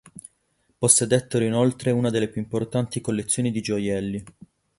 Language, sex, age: Italian, male, 19-29